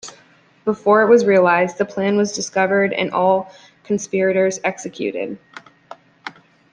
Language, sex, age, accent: English, female, 19-29, United States English